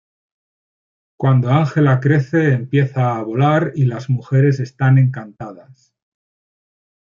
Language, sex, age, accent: Spanish, male, 40-49, España: Norte peninsular (Asturias, Castilla y León, Cantabria, País Vasco, Navarra, Aragón, La Rioja, Guadalajara, Cuenca)